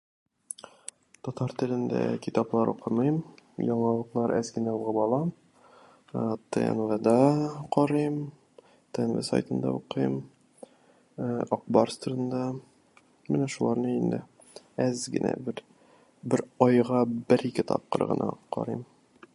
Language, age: Tatar, 30-39